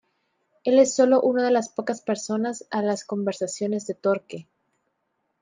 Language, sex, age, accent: Spanish, female, 19-29, América central